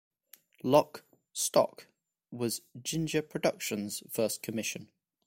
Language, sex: English, male